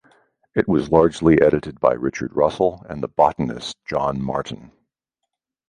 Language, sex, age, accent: English, male, 50-59, United States English